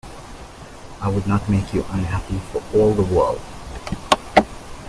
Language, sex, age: English, male, 19-29